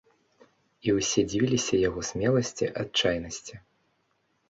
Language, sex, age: Belarusian, male, 19-29